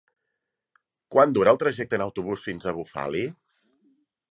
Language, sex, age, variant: Catalan, male, 30-39, Central